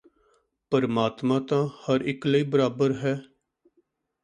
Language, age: Punjabi, 40-49